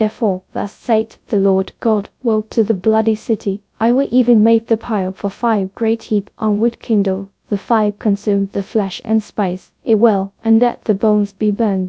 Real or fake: fake